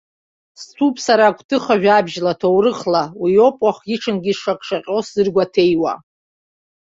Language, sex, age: Abkhazian, female, 30-39